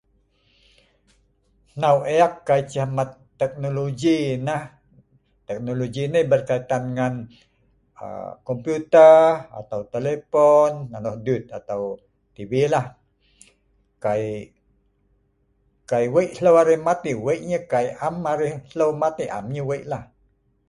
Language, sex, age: Sa'ban, male, 50-59